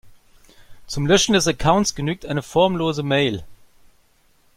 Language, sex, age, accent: German, male, 40-49, Deutschland Deutsch